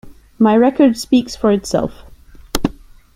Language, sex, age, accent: English, female, 30-39, England English